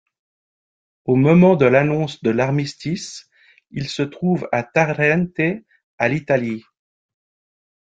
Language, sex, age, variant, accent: French, male, 40-49, Français d'Europe, Français de Suisse